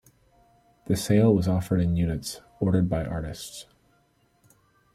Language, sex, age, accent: English, male, 19-29, United States English